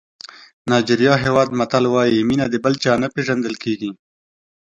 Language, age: Pashto, 30-39